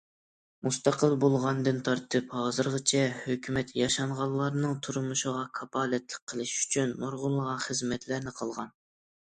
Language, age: Uyghur, 19-29